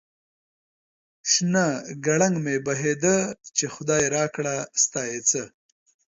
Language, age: Pashto, 50-59